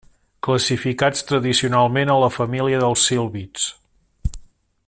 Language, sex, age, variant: Catalan, male, 50-59, Central